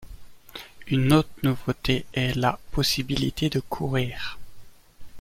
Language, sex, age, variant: French, male, 19-29, Français de métropole